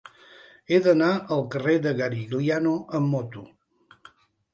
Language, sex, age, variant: Catalan, male, 60-69, Central